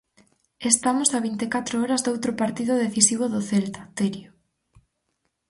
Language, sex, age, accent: Galician, female, 19-29, Normativo (estándar)